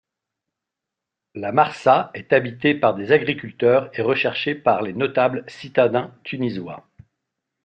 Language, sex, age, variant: French, male, 40-49, Français de métropole